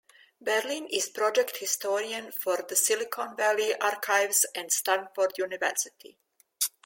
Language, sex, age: English, female, 60-69